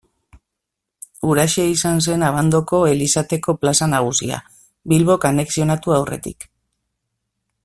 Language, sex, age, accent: Basque, female, 40-49, Mendebalekoa (Araba, Bizkaia, Gipuzkoako mendebaleko herri batzuk)